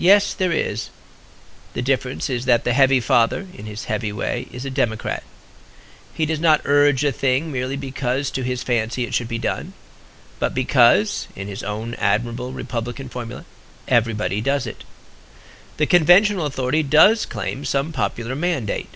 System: none